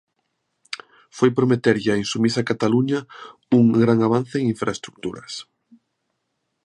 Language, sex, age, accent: Galician, male, 19-29, Normativo (estándar)